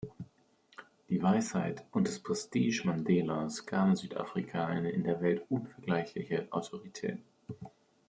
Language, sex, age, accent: German, male, 30-39, Deutschland Deutsch